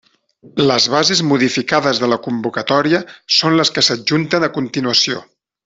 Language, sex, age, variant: Catalan, male, 40-49, Central